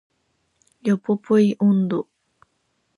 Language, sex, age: Japanese, female, 19-29